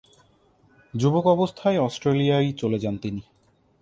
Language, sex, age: Bengali, male, 19-29